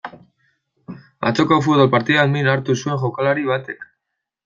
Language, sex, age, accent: Basque, male, 19-29, Mendebalekoa (Araba, Bizkaia, Gipuzkoako mendebaleko herri batzuk)